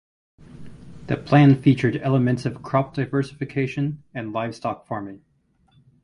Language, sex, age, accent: English, male, 40-49, United States English